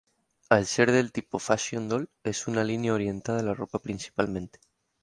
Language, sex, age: Spanish, male, 19-29